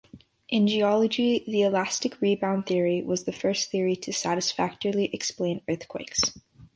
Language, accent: English, United States English